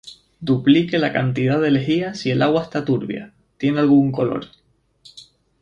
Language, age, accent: Spanish, 19-29, España: Islas Canarias